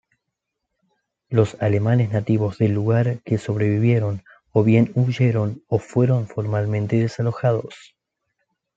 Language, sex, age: Spanish, male, 19-29